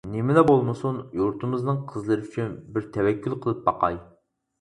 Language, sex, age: Uyghur, male, 19-29